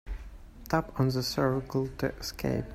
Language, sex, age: English, male, 19-29